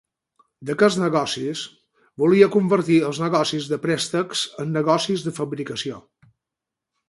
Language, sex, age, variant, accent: Catalan, male, 50-59, Balear, menorquí